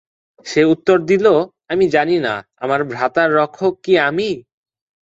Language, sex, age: Bengali, male, 19-29